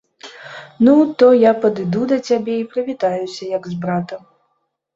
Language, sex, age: Belarusian, female, 30-39